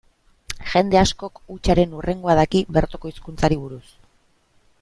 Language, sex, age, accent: Basque, female, 30-39, Mendebalekoa (Araba, Bizkaia, Gipuzkoako mendebaleko herri batzuk)